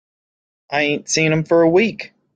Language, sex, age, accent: English, male, 19-29, United States English